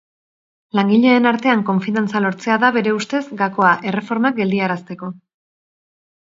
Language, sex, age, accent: Basque, female, 30-39, Erdialdekoa edo Nafarra (Gipuzkoa, Nafarroa)